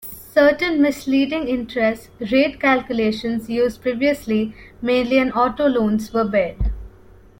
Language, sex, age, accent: English, female, 19-29, India and South Asia (India, Pakistan, Sri Lanka)